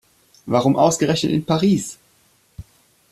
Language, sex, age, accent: German, male, 30-39, Deutschland Deutsch